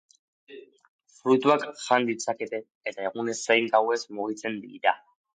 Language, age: Basque, under 19